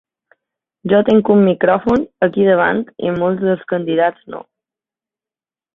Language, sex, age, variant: Catalan, female, 19-29, Balear